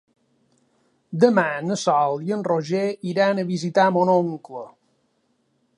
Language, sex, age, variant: Catalan, male, 40-49, Balear